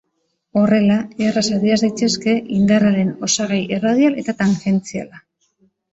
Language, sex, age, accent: Basque, female, 40-49, Mendebalekoa (Araba, Bizkaia, Gipuzkoako mendebaleko herri batzuk)